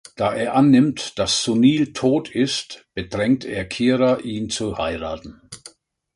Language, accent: German, Deutschland Deutsch